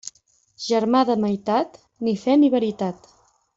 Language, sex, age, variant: Catalan, female, 30-39, Central